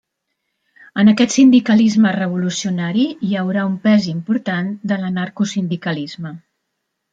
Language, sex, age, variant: Catalan, female, 60-69, Central